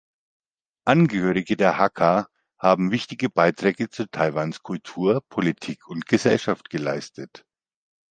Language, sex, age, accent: German, male, 50-59, Deutschland Deutsch